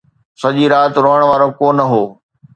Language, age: Sindhi, 40-49